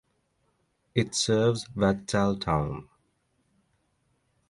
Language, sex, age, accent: English, male, 19-29, United States English; England English